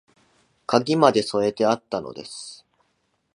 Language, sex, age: Japanese, male, 19-29